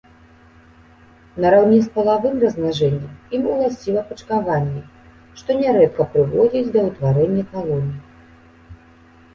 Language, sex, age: Belarusian, female, 19-29